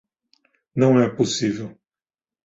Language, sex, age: Portuguese, male, 50-59